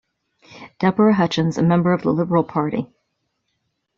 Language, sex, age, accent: English, female, 50-59, United States English